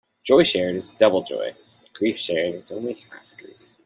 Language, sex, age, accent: English, male, 30-39, United States English